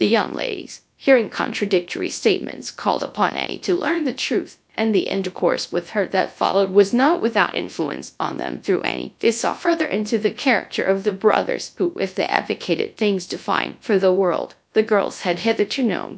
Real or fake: fake